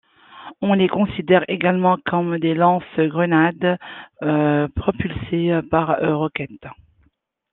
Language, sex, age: French, female, 40-49